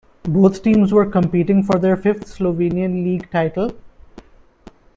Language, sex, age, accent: English, male, 19-29, India and South Asia (India, Pakistan, Sri Lanka)